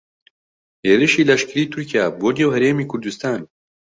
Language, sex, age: Central Kurdish, male, 19-29